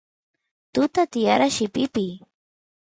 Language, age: Santiago del Estero Quichua, 30-39